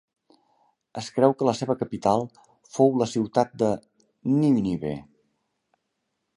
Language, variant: Catalan, Central